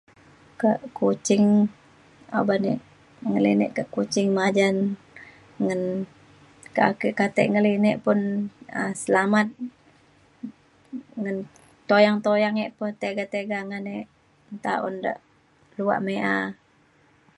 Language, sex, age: Mainstream Kenyah, female, 40-49